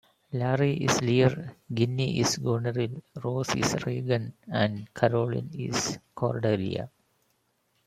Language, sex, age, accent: English, male, 40-49, India and South Asia (India, Pakistan, Sri Lanka)